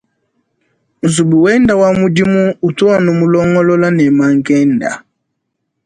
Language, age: Luba-Lulua, 30-39